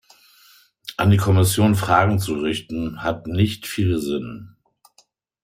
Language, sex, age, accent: German, male, 50-59, Deutschland Deutsch